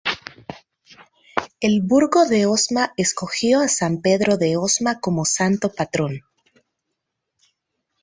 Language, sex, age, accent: Spanish, female, 30-39, América central